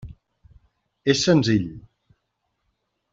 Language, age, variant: Catalan, 40-49, Central